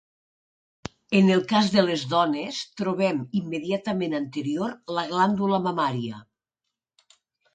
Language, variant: Catalan, Nord-Occidental